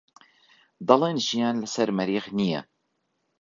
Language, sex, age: Central Kurdish, male, 30-39